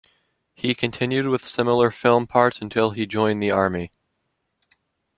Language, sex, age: English, male, 19-29